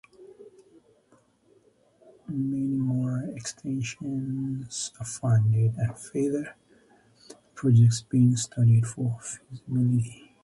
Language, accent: English, England English